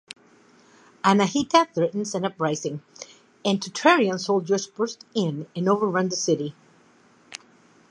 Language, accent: English, United States English